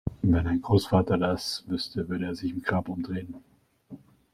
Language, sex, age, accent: German, male, 19-29, Österreichisches Deutsch